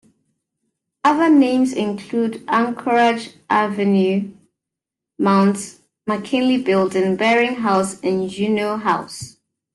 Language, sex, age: English, female, 30-39